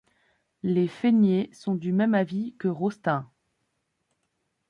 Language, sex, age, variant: French, female, 30-39, Français de métropole